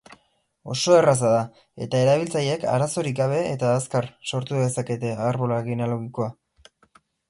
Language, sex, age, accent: Basque, male, 19-29, Erdialdekoa edo Nafarra (Gipuzkoa, Nafarroa)